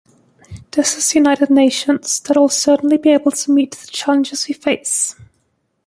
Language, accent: English, England English